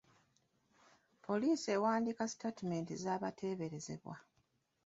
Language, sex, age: Ganda, female, 40-49